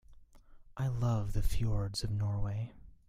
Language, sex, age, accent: English, male, 19-29, United States English